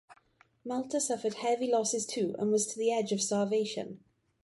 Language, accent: English, Welsh English